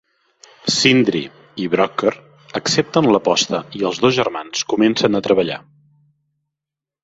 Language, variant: Catalan, Central